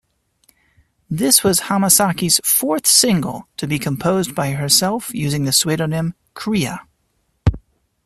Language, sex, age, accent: English, male, 30-39, United States English